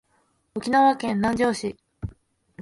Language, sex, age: Japanese, female, 19-29